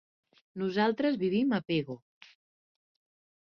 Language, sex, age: Catalan, female, 19-29